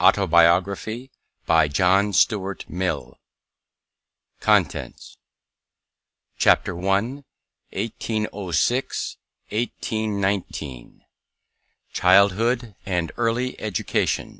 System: none